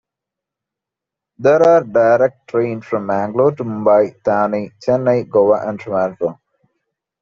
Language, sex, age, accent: English, male, 19-29, India and South Asia (India, Pakistan, Sri Lanka)